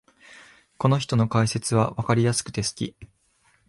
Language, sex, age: Japanese, male, 19-29